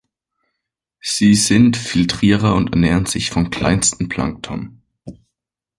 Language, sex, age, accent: German, male, 19-29, Deutschland Deutsch